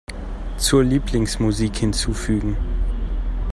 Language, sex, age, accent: German, male, 30-39, Deutschland Deutsch